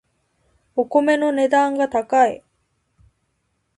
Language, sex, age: Japanese, female, 19-29